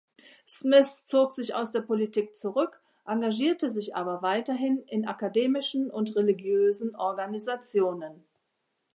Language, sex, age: German, female, 60-69